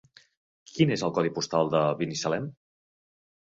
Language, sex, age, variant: Catalan, male, 30-39, Central